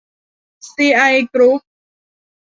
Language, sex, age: Thai, female, 19-29